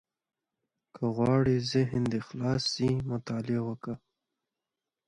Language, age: Pashto, 19-29